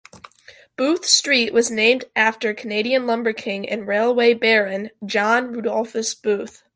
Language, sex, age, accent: English, female, under 19, United States English